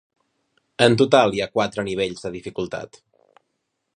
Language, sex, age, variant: Catalan, male, 30-39, Central